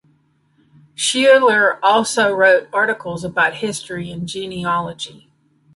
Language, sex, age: English, female, 60-69